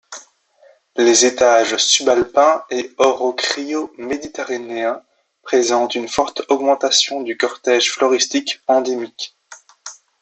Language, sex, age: French, male, under 19